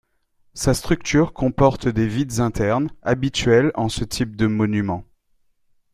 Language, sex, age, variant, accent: French, male, 40-49, Français des départements et régions d'outre-mer, Français de La Réunion